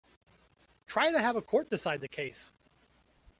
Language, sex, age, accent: English, male, 40-49, United States English